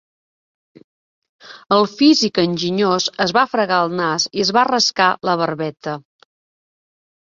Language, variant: Catalan, Septentrional